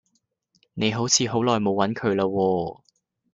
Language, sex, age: Cantonese, male, 19-29